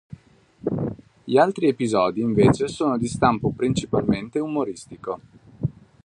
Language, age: Italian, 30-39